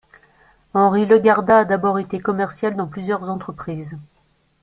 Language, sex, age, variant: French, female, 40-49, Français de métropole